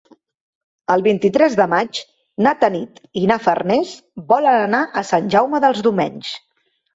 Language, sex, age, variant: Catalan, female, 30-39, Central